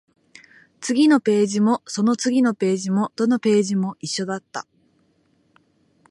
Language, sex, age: Japanese, female, 19-29